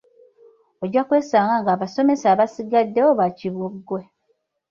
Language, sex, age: Ganda, female, 30-39